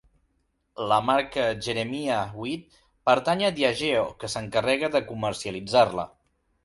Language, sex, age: Catalan, male, 19-29